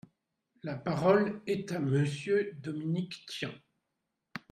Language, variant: French, Français de métropole